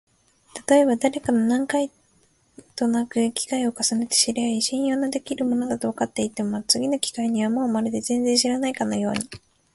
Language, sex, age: Japanese, female, 19-29